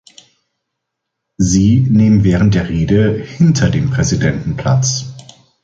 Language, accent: German, Deutschland Deutsch